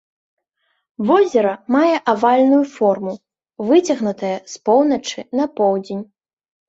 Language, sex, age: Belarusian, female, under 19